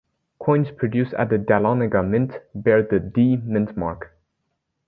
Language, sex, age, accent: English, male, 19-29, United States English